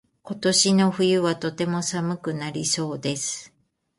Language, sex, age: Japanese, female, 40-49